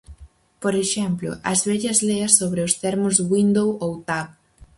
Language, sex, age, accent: Galician, female, under 19, Central (gheada)